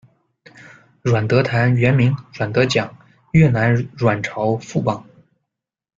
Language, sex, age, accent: Chinese, male, 30-39, 出生地：江苏省